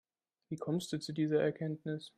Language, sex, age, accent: German, male, 19-29, Deutschland Deutsch